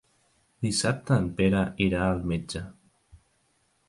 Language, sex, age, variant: Catalan, male, 19-29, Central